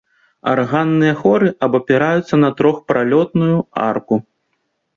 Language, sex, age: Belarusian, male, 30-39